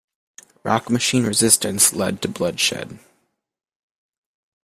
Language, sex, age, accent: English, male, 19-29, United States English